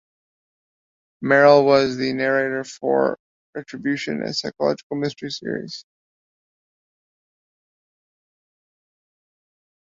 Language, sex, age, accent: English, male, 40-49, Canadian English